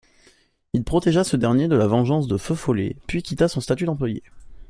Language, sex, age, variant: French, male, under 19, Français de métropole